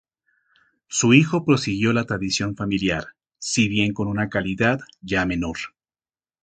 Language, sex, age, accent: Spanish, male, 50-59, México